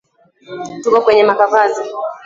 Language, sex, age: Swahili, female, 19-29